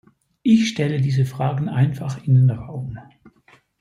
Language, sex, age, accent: German, male, 50-59, Schweizerdeutsch